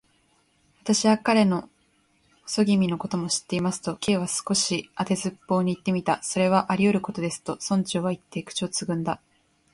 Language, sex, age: Japanese, female, 19-29